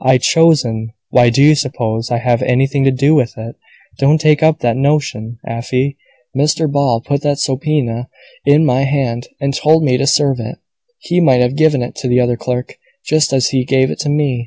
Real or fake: real